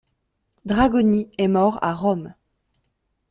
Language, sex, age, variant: French, female, 19-29, Français de métropole